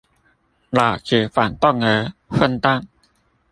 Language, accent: Chinese, 出生地：臺北市